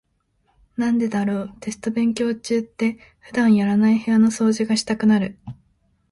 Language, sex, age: Japanese, female, under 19